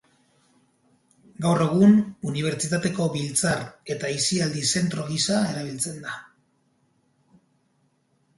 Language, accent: Basque, Mendebalekoa (Araba, Bizkaia, Gipuzkoako mendebaleko herri batzuk)